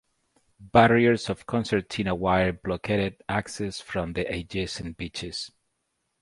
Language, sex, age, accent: English, male, 40-49, United States English